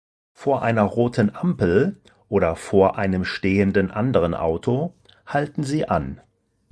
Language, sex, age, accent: German, male, 50-59, Deutschland Deutsch